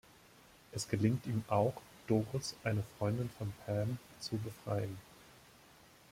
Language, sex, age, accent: German, male, 19-29, Deutschland Deutsch